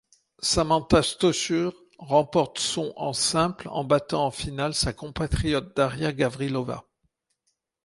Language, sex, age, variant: French, male, 60-69, Français de métropole